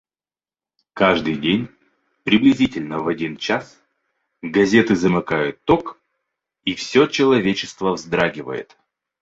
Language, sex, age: Russian, male, 19-29